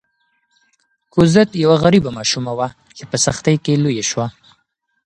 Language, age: Pashto, 19-29